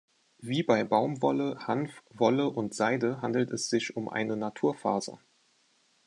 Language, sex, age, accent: German, male, 19-29, Deutschland Deutsch